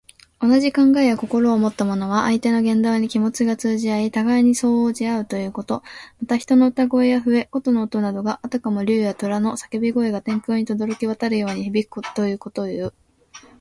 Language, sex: Japanese, female